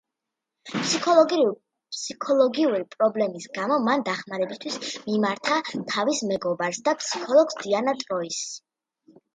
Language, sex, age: Georgian, female, 50-59